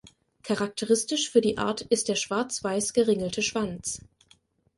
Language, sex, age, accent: German, female, 19-29, Deutschland Deutsch